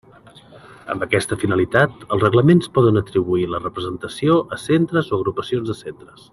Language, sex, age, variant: Catalan, male, 40-49, Central